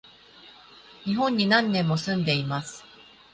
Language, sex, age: Japanese, female, 40-49